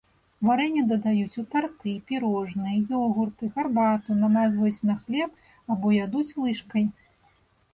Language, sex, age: Belarusian, female, 30-39